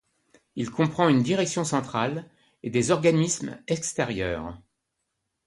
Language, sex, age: French, male, 60-69